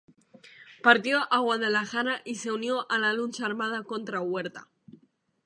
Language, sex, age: Spanish, female, 19-29